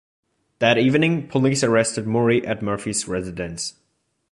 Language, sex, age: English, male, under 19